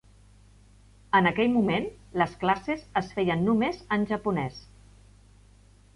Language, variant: Catalan, Central